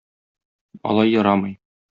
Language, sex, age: Tatar, male, 30-39